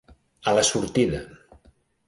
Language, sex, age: Catalan, male, 50-59